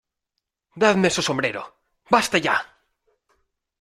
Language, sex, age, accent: Spanish, male, 19-29, España: Centro-Sur peninsular (Madrid, Toledo, Castilla-La Mancha)